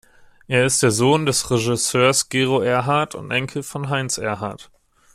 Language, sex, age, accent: German, male, 19-29, Deutschland Deutsch